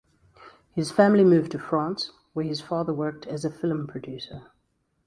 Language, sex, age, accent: English, female, 30-39, Southern African (South Africa, Zimbabwe, Namibia)